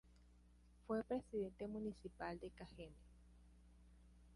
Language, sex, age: Spanish, female, 40-49